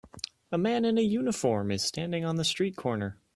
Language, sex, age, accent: English, male, 19-29, United States English